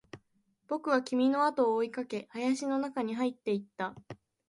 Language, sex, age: Japanese, female, 19-29